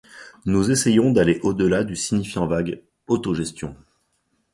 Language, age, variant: French, 30-39, Français de métropole